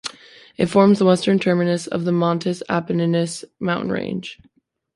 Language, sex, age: English, female, 19-29